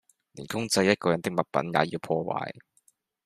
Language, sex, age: Cantonese, male, 19-29